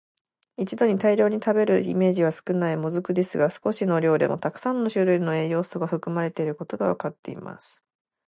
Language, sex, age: Japanese, female, under 19